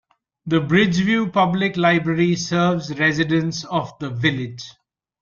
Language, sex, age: English, male, 50-59